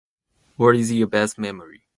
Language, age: English, 19-29